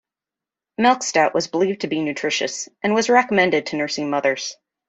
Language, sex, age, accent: English, female, 30-39, United States English